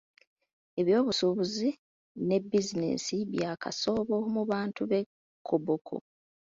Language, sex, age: Ganda, female, 30-39